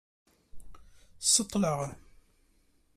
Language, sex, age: Kabyle, male, 40-49